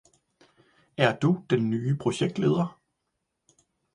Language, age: Danish, 40-49